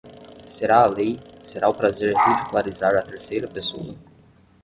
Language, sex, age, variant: Portuguese, male, 19-29, Portuguese (Brasil)